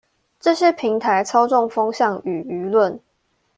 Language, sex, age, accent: Chinese, female, 19-29, 出生地：宜蘭縣